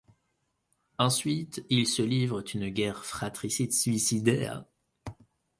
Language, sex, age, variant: French, male, 30-39, Français de métropole